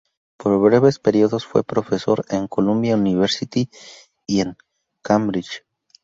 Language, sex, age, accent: Spanish, male, 19-29, México